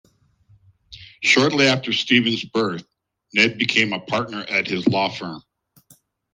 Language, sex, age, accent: English, male, 30-39, India and South Asia (India, Pakistan, Sri Lanka)